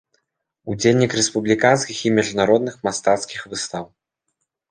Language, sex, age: Belarusian, male, 19-29